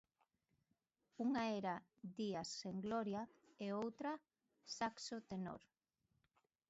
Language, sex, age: Galician, female, 40-49